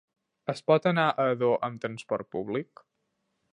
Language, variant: Catalan, Central